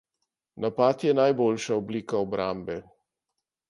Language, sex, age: Slovenian, male, 60-69